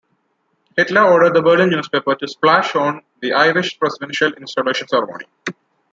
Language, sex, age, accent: English, male, 19-29, India and South Asia (India, Pakistan, Sri Lanka)